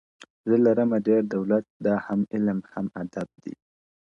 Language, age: Pashto, 19-29